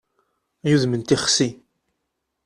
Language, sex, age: Kabyle, male, 30-39